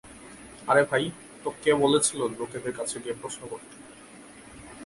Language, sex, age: Bengali, male, 19-29